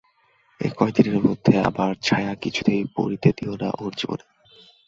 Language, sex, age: Bengali, male, 19-29